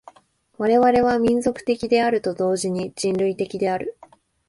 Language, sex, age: Japanese, female, 19-29